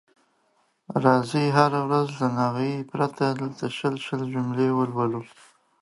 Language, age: Pashto, 19-29